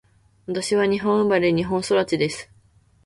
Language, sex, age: Japanese, female, 19-29